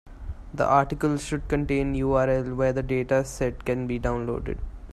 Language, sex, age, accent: English, male, 19-29, India and South Asia (India, Pakistan, Sri Lanka)